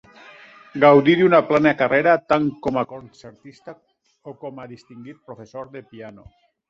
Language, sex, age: Catalan, male, 60-69